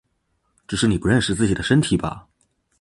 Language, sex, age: Chinese, male, under 19